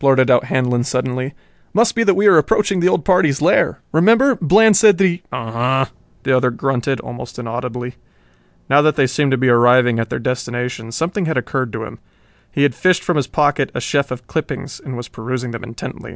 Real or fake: real